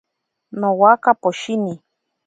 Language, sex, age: Ashéninka Perené, female, 19-29